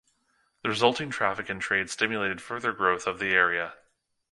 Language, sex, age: English, male, 30-39